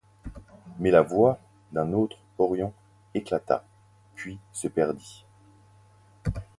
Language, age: French, 30-39